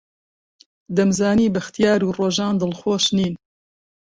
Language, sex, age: Central Kurdish, female, 50-59